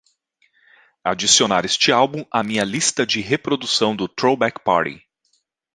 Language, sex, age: Portuguese, male, 30-39